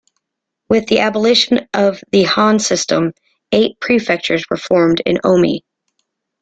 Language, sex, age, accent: English, female, 30-39, United States English